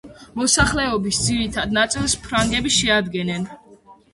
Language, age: Georgian, under 19